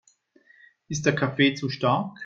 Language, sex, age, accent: German, male, 50-59, Schweizerdeutsch